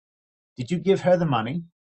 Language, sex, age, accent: English, male, 30-39, Australian English